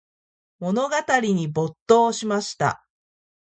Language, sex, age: Japanese, female, 40-49